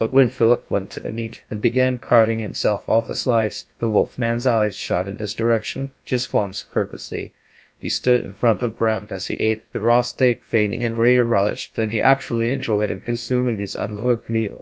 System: TTS, GlowTTS